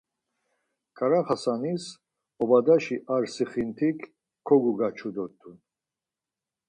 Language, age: Laz, 60-69